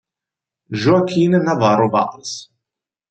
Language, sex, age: Italian, male, 30-39